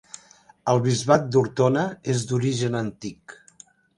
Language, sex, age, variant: Catalan, male, 60-69, Central